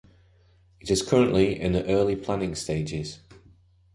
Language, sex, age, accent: English, male, 30-39, England English